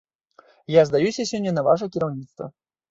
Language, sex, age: Belarusian, male, 30-39